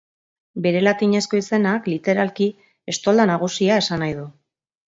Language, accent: Basque, Mendebalekoa (Araba, Bizkaia, Gipuzkoako mendebaleko herri batzuk)